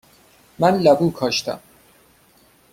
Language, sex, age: Persian, male, 30-39